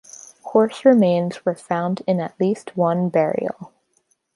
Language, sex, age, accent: English, female, under 19, United States English